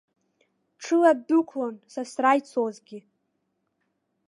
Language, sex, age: Abkhazian, female, under 19